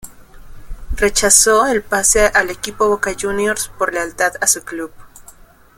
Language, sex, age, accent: Spanish, female, 30-39, México